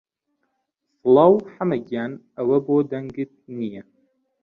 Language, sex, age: Central Kurdish, male, 19-29